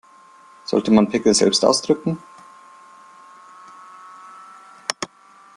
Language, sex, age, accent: German, male, 19-29, Deutschland Deutsch